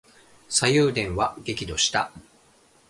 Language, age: Japanese, 40-49